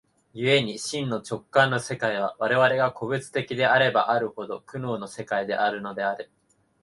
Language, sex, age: Japanese, male, 19-29